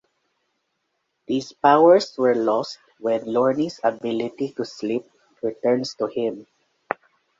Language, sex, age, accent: English, male, under 19, England English